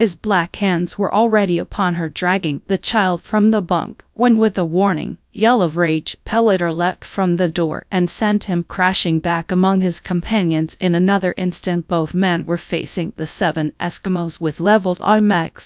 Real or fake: fake